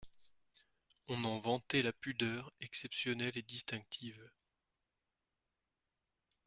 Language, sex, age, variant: French, male, 19-29, Français de métropole